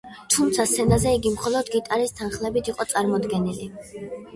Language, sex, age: Georgian, female, under 19